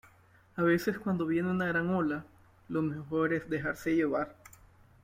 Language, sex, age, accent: Spanish, male, 19-29, América central